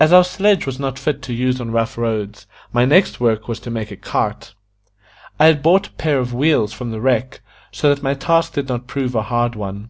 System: none